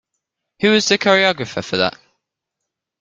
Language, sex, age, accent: English, male, under 19, England English